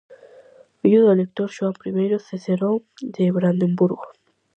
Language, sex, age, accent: Galician, female, under 19, Atlántico (seseo e gheada)